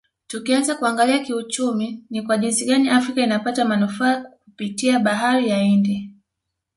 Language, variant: Swahili, Kiswahili cha Bara ya Tanzania